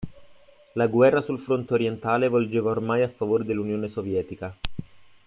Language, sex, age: Italian, male, 19-29